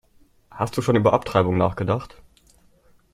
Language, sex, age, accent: German, male, under 19, Deutschland Deutsch